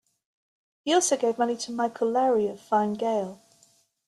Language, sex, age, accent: English, female, 50-59, England English